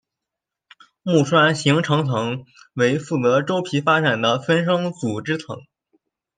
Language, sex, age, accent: Chinese, male, 19-29, 出生地：山东省